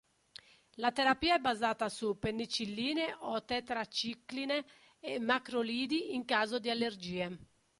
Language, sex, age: Italian, female, 50-59